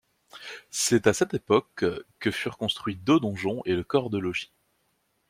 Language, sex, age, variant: French, male, 19-29, Français de métropole